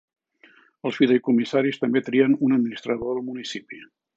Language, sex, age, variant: Catalan, male, 60-69, Central